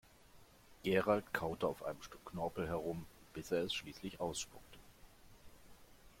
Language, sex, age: German, male, 50-59